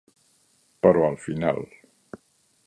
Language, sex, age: Catalan, male, 50-59